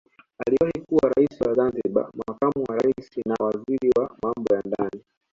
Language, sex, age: Swahili, male, 19-29